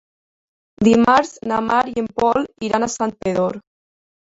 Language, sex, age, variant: Catalan, female, under 19, Nord-Occidental